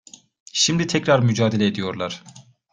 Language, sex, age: Turkish, male, 19-29